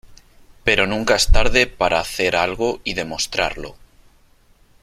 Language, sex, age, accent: Spanish, male, 30-39, España: Norte peninsular (Asturias, Castilla y León, Cantabria, País Vasco, Navarra, Aragón, La Rioja, Guadalajara, Cuenca)